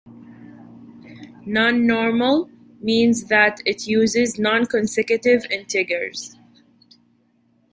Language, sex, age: English, female, 19-29